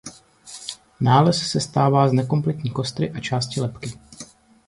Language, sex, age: Czech, male, 30-39